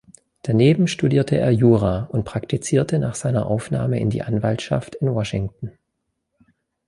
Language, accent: German, Deutschland Deutsch